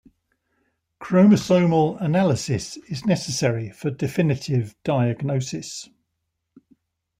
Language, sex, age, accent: English, male, 60-69, England English